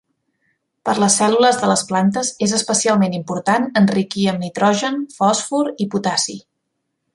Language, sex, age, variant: Catalan, female, 40-49, Central